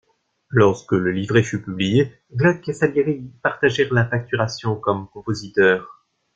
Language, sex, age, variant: French, male, 19-29, Français de métropole